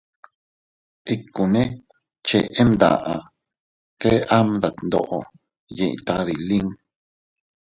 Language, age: Teutila Cuicatec, 30-39